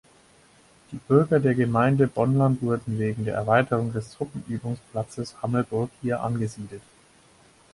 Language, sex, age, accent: German, male, 19-29, Deutschland Deutsch